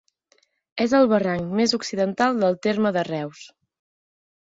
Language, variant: Catalan, Central